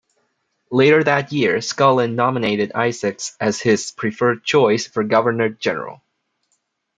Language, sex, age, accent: English, male, 19-29, United States English